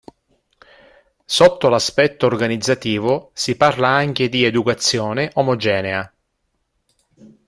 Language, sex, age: Italian, male, 50-59